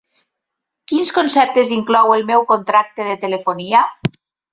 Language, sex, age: Catalan, female, 50-59